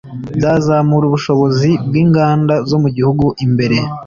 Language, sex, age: Kinyarwanda, male, 19-29